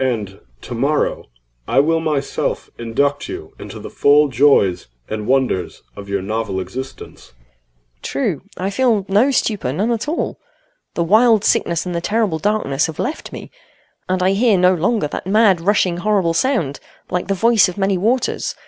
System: none